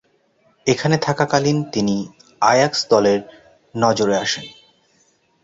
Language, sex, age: Bengali, male, 30-39